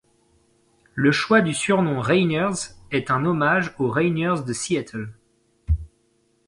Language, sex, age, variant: French, male, 30-39, Français de métropole